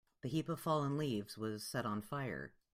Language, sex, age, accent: English, female, 40-49, United States English